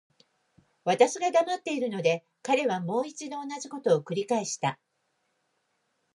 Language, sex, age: Japanese, female, 50-59